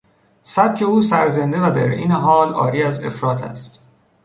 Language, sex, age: Persian, male, 30-39